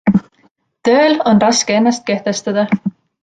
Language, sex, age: Estonian, female, 19-29